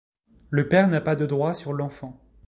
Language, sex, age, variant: French, male, 19-29, Français de métropole